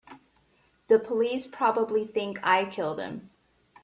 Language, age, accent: English, 40-49, United States English